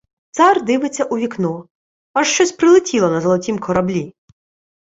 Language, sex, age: Ukrainian, female, 19-29